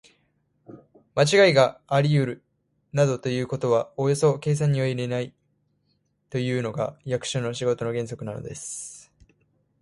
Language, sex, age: Japanese, male, 19-29